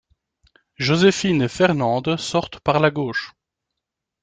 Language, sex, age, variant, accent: French, male, 30-39, Français d'Europe, Français de Belgique